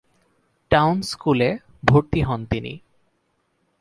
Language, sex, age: Bengali, male, 19-29